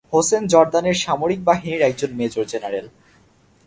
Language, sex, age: Bengali, male, under 19